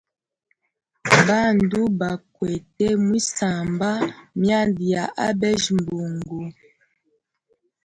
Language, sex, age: Hemba, female, 30-39